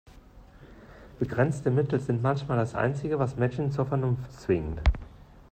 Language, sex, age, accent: German, male, 30-39, Deutschland Deutsch